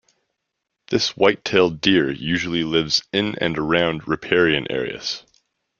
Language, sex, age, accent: English, male, 19-29, Canadian English